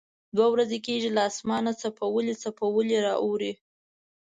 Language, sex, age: Pashto, female, 19-29